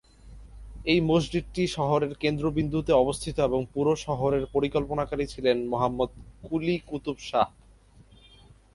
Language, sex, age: Bengali, male, 19-29